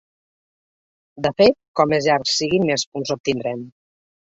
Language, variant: Catalan, Balear